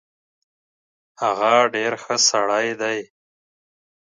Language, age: Pashto, 30-39